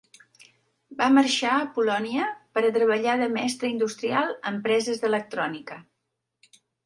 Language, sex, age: Catalan, female, 60-69